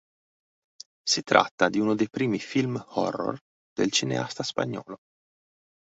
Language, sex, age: Italian, male, 40-49